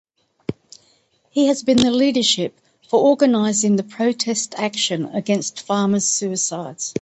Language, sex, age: English, female, 60-69